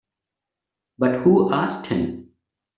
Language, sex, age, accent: English, male, 40-49, India and South Asia (India, Pakistan, Sri Lanka)